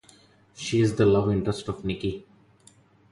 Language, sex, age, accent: English, male, 30-39, India and South Asia (India, Pakistan, Sri Lanka)